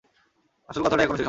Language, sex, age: Bengali, male, 19-29